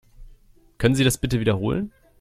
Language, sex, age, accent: German, male, 19-29, Deutschland Deutsch